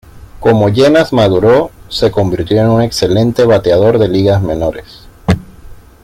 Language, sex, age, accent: Spanish, male, 19-29, Caribe: Cuba, Venezuela, Puerto Rico, República Dominicana, Panamá, Colombia caribeña, México caribeño, Costa del golfo de México